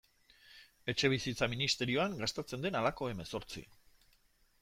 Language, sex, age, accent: Basque, male, 50-59, Mendebalekoa (Araba, Bizkaia, Gipuzkoako mendebaleko herri batzuk)